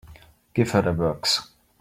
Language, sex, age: English, male, 19-29